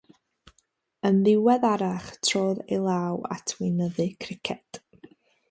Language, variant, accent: Welsh, North-Western Welsh, Y Deyrnas Unedig Cymraeg